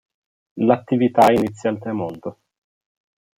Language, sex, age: Italian, male, 19-29